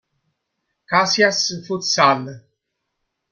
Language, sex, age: Italian, male, 40-49